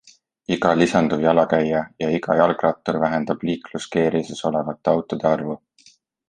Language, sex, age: Estonian, male, 19-29